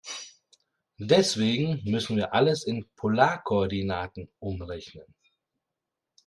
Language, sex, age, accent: German, male, 40-49, Deutschland Deutsch